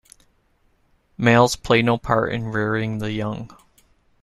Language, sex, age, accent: English, male, 30-39, United States English